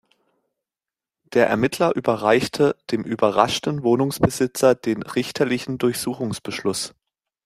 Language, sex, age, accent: German, male, 19-29, Deutschland Deutsch